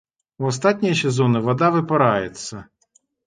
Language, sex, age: Belarusian, male, 40-49